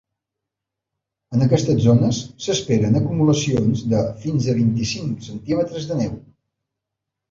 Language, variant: Catalan, Balear